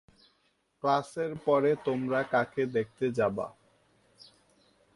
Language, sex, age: Bengali, male, 19-29